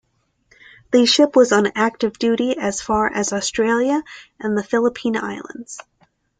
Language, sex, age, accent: English, female, 19-29, United States English